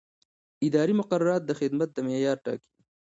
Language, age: Pashto, 19-29